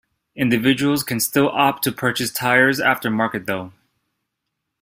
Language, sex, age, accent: English, male, 30-39, United States English